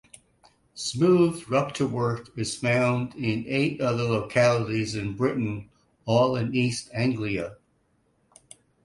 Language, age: English, 70-79